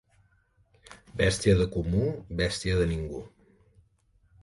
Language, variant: Catalan, Central